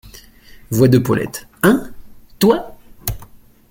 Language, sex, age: French, male, 19-29